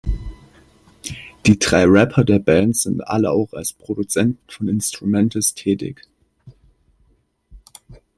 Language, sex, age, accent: German, male, under 19, Deutschland Deutsch